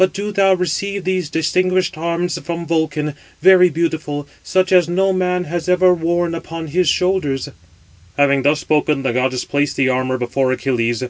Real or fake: real